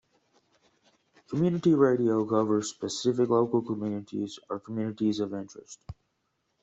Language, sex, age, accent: English, male, 30-39, United States English